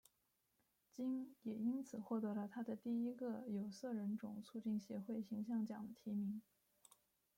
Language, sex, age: Chinese, female, 19-29